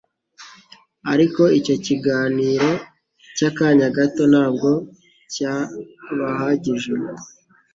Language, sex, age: Kinyarwanda, male, 19-29